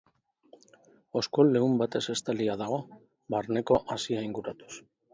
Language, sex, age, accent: Basque, male, 40-49, Mendebalekoa (Araba, Bizkaia, Gipuzkoako mendebaleko herri batzuk)